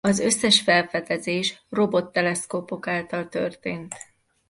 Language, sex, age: Hungarian, female, 50-59